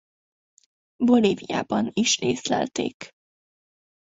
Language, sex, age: Hungarian, female, 19-29